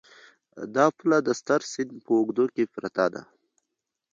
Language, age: Pashto, 19-29